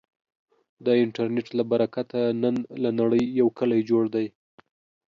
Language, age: Pashto, 19-29